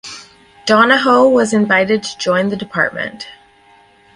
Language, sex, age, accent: English, female, 30-39, Canadian English